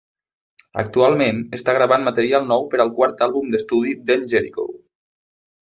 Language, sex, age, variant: Catalan, male, under 19, Nord-Occidental